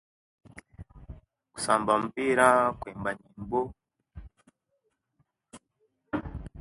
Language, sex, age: Kenyi, male, under 19